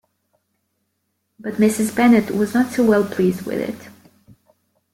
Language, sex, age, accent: English, female, 19-29, United States English